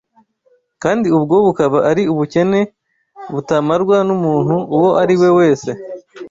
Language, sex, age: Kinyarwanda, male, 19-29